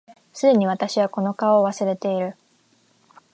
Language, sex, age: Japanese, female, 19-29